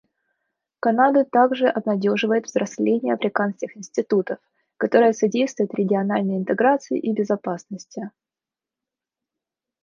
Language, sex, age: Russian, female, 19-29